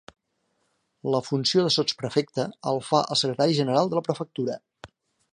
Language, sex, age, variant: Catalan, male, 50-59, Central